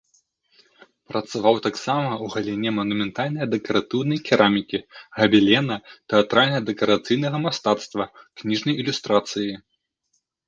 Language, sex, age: Belarusian, male, 19-29